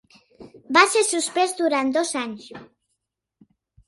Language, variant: Catalan, Central